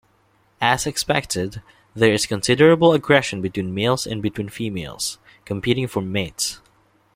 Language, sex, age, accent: English, male, 19-29, Filipino